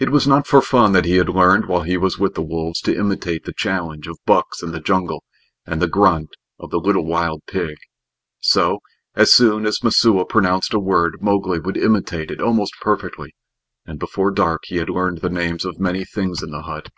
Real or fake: real